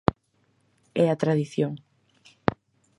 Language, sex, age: Galician, female, 19-29